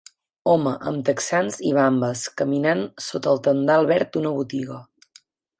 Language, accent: Catalan, gironí